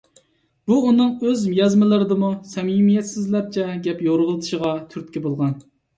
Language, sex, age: Uyghur, male, 30-39